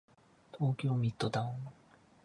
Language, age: Japanese, 30-39